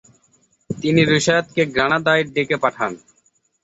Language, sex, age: Bengali, male, 30-39